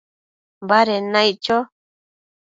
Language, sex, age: Matsés, female, under 19